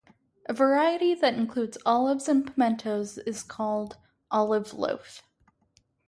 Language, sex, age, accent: English, female, 19-29, United States English